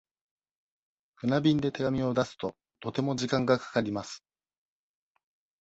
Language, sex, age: Japanese, male, 40-49